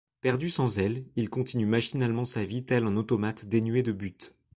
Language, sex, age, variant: French, male, 30-39, Français de métropole